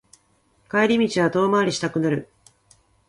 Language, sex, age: Japanese, female, 40-49